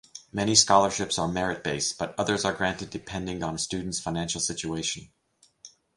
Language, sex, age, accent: English, male, 50-59, United States English